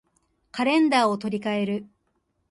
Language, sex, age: Japanese, female, 30-39